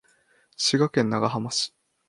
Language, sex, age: Japanese, male, 19-29